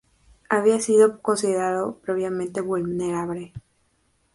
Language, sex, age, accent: Spanish, female, 19-29, México